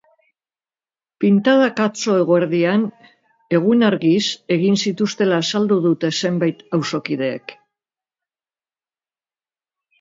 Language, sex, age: Basque, female, 70-79